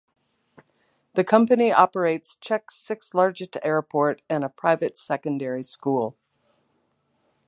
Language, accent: English, United States English